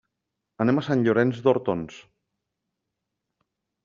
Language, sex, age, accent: Catalan, male, 40-49, valencià